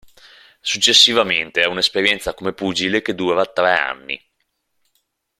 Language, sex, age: Italian, male, 30-39